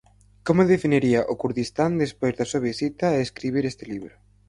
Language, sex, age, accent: Galician, male, 19-29, Central (gheada); Normativo (estándar)